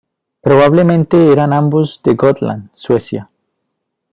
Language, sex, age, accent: Spanish, male, 19-29, Andino-Pacífico: Colombia, Perú, Ecuador, oeste de Bolivia y Venezuela andina